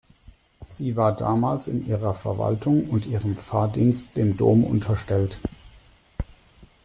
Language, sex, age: German, male, 40-49